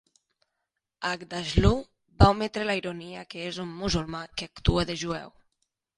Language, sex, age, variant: Catalan, female, 19-29, Nord-Occidental